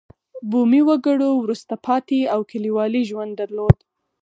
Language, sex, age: Pashto, female, under 19